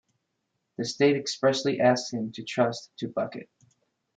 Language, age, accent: English, 30-39, United States English